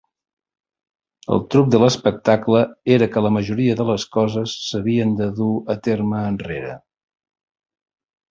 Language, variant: Catalan, Central